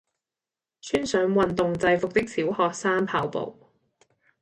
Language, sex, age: Cantonese, female, 19-29